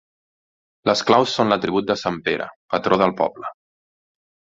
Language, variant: Catalan, Central